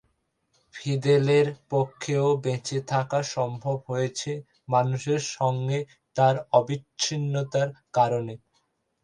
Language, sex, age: Bengali, male, 19-29